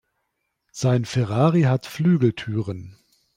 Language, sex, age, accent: German, male, 30-39, Deutschland Deutsch